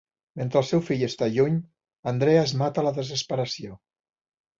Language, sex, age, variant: Catalan, male, 60-69, Central